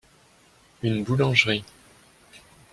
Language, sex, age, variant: French, male, 19-29, Français de métropole